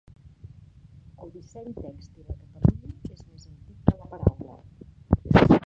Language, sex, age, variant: Catalan, female, 50-59, Central